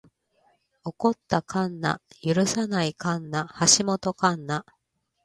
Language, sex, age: Japanese, female, 50-59